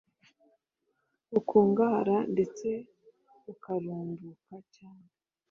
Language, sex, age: Kinyarwanda, female, 30-39